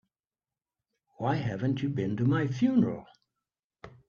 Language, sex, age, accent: English, male, 60-69, United States English